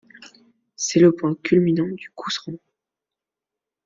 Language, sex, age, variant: French, male, under 19, Français de métropole